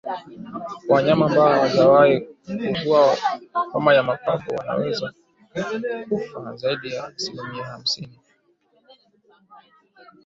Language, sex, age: Swahili, male, 19-29